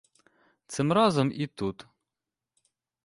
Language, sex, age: Ukrainian, male, 30-39